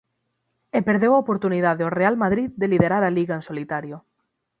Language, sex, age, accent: Galician, female, 19-29, Atlántico (seseo e gheada); Normativo (estándar)